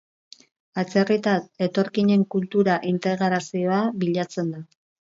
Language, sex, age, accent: Basque, female, 50-59, Mendebalekoa (Araba, Bizkaia, Gipuzkoako mendebaleko herri batzuk)